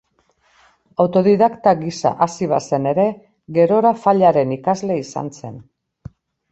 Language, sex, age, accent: Basque, female, 60-69, Mendebalekoa (Araba, Bizkaia, Gipuzkoako mendebaleko herri batzuk)